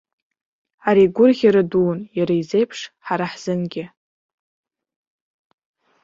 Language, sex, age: Abkhazian, male, under 19